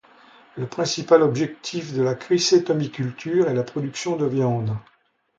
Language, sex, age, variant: French, male, 70-79, Français de métropole